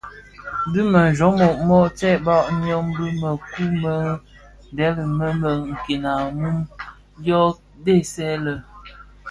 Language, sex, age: Bafia, female, 30-39